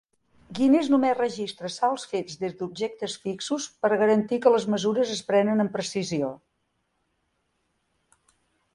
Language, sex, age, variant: Catalan, female, 50-59, Central